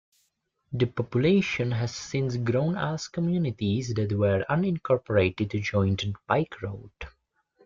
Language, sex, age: English, male, 19-29